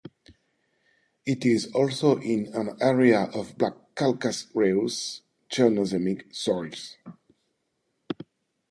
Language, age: English, 50-59